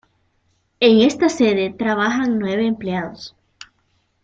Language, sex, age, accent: Spanish, female, 19-29, América central